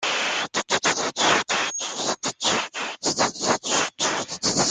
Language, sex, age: French, male, 19-29